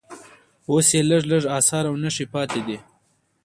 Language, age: Pashto, 19-29